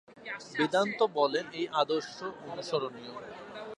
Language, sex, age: Bengali, male, 19-29